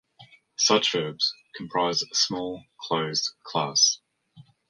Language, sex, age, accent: English, male, 19-29, Australian English